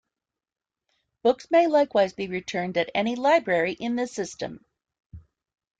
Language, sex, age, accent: English, female, 40-49, Canadian English